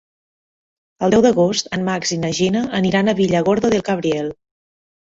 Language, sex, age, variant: Catalan, female, 40-49, Central